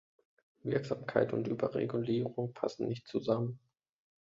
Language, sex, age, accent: German, male, 19-29, Deutschland Deutsch